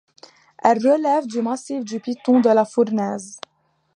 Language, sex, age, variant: French, female, 19-29, Français de métropole